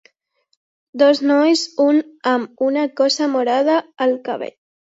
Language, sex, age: Catalan, female, under 19